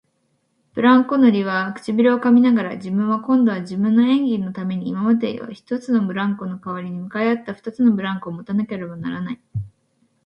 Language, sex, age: Japanese, female, 19-29